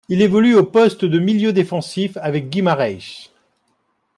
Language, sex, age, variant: French, male, 50-59, Français de métropole